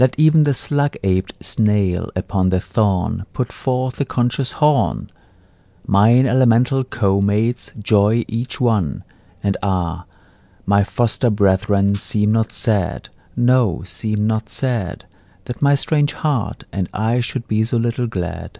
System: none